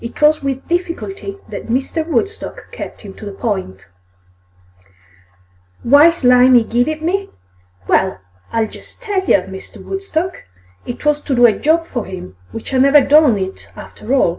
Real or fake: real